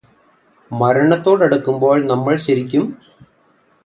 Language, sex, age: Malayalam, male, 40-49